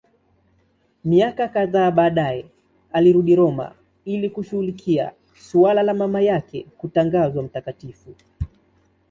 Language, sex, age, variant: Swahili, male, 30-39, Kiswahili cha Bara ya Tanzania